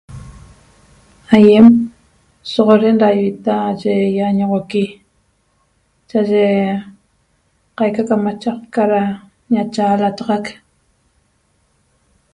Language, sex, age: Toba, female, 40-49